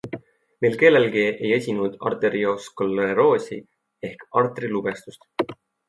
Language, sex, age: Estonian, male, 19-29